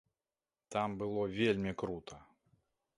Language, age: Belarusian, 30-39